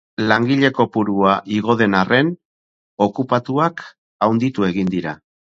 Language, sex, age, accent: Basque, male, 50-59, Erdialdekoa edo Nafarra (Gipuzkoa, Nafarroa)